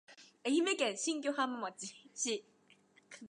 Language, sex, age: Japanese, female, 19-29